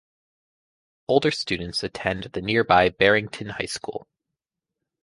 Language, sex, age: English, female, 19-29